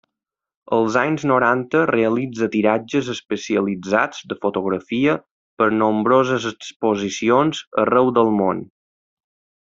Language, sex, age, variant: Catalan, male, 30-39, Balear